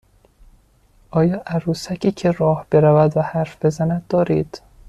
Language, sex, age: Persian, male, 19-29